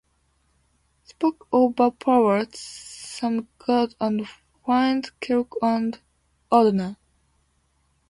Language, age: English, 19-29